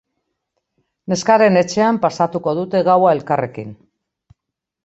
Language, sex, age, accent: Basque, female, 60-69, Mendebalekoa (Araba, Bizkaia, Gipuzkoako mendebaleko herri batzuk)